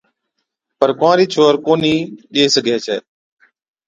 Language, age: Od, 50-59